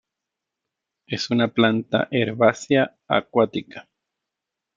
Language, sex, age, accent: Spanish, male, 30-39, Caribe: Cuba, Venezuela, Puerto Rico, República Dominicana, Panamá, Colombia caribeña, México caribeño, Costa del golfo de México